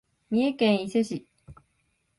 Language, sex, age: Japanese, female, 19-29